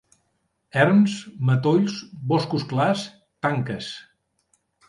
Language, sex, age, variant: Catalan, male, 50-59, Central